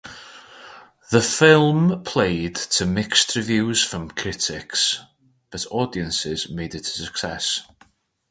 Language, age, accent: English, 30-39, Welsh English